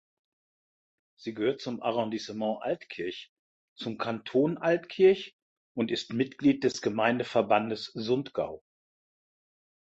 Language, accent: German, Deutschland Deutsch